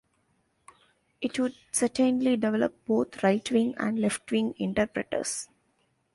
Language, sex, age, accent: English, female, 19-29, India and South Asia (India, Pakistan, Sri Lanka)